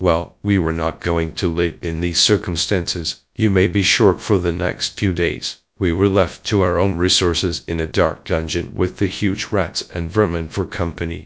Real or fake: fake